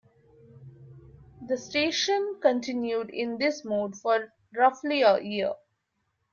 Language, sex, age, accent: English, female, 30-39, India and South Asia (India, Pakistan, Sri Lanka)